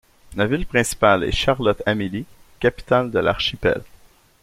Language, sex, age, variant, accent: French, male, 30-39, Français d'Amérique du Nord, Français du Canada